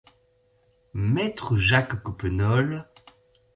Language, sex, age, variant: French, female, 19-29, Français de métropole